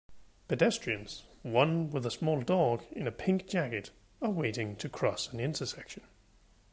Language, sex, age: English, male, 19-29